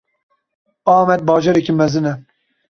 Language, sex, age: Kurdish, male, 19-29